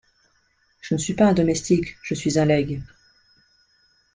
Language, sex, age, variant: French, female, 30-39, Français de métropole